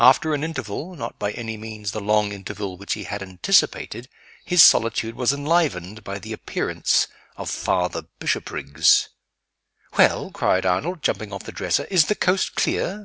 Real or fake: real